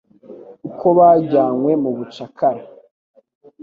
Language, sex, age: Kinyarwanda, male, under 19